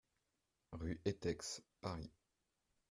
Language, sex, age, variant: French, male, 30-39, Français de métropole